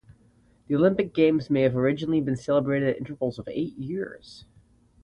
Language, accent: English, United States English